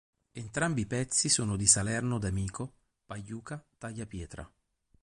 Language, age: Italian, 30-39